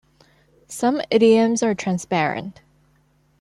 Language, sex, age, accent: English, female, 19-29, Hong Kong English